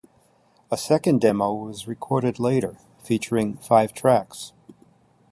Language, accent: English, United States English